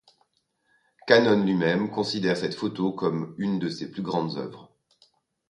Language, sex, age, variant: French, male, 40-49, Français de métropole